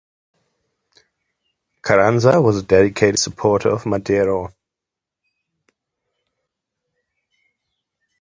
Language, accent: English, German